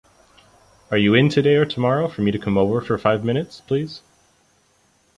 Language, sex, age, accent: English, male, 30-39, United States English